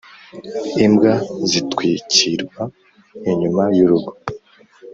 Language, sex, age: Kinyarwanda, male, 19-29